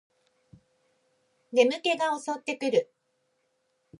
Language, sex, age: Japanese, female, 50-59